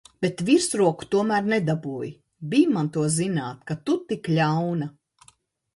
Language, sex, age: Latvian, female, 50-59